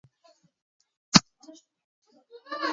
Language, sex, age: Central Kurdish, male, 19-29